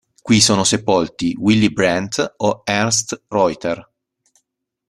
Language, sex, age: Italian, male, 30-39